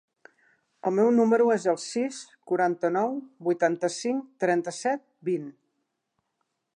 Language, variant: Catalan, Central